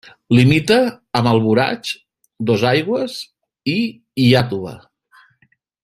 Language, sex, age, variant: Catalan, male, 40-49, Central